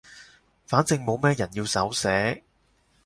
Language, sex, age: Cantonese, male, 30-39